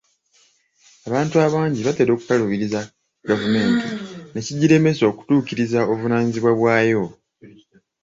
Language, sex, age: Ganda, male, 19-29